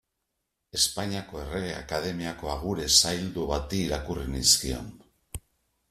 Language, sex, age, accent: Basque, male, 50-59, Mendebalekoa (Araba, Bizkaia, Gipuzkoako mendebaleko herri batzuk)